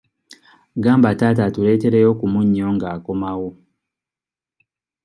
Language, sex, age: Ganda, male, 19-29